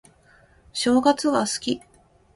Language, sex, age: Japanese, female, 40-49